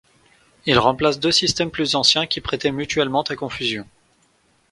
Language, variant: French, Français de métropole